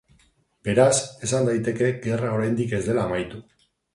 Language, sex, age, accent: Basque, male, 30-39, Mendebalekoa (Araba, Bizkaia, Gipuzkoako mendebaleko herri batzuk)